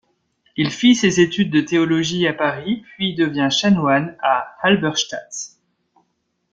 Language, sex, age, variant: French, male, 19-29, Français de métropole